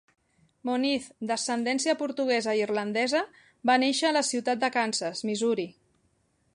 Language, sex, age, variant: Catalan, female, 40-49, Central